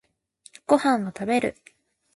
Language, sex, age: Japanese, female, 19-29